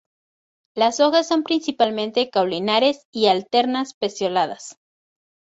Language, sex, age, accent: Spanish, female, 19-29, México